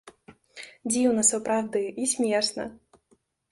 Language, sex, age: Belarusian, female, 19-29